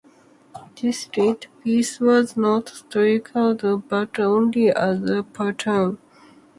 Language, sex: English, female